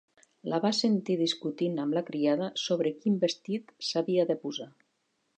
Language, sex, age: Catalan, female, 60-69